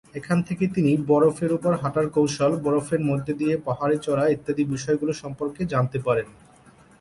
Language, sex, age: Bengali, male, 30-39